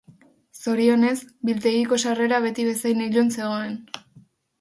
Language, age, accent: Basque, under 19, Mendebalekoa (Araba, Bizkaia, Gipuzkoako mendebaleko herri batzuk)